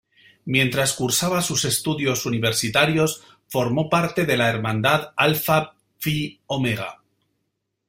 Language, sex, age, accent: Spanish, male, 40-49, España: Norte peninsular (Asturias, Castilla y León, Cantabria, País Vasco, Navarra, Aragón, La Rioja, Guadalajara, Cuenca)